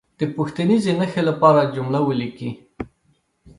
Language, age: Pashto, 30-39